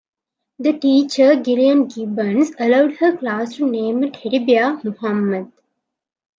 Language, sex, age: English, female, 19-29